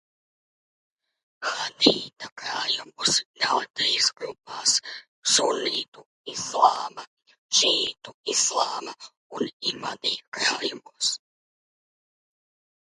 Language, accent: Latvian, bez akcenta